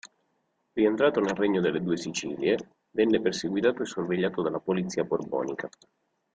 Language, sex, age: Italian, male, 19-29